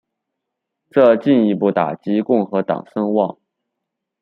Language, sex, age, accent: Chinese, male, 19-29, 出生地：四川省